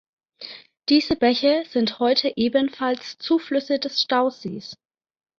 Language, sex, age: German, female, 30-39